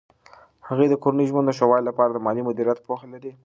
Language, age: Pashto, under 19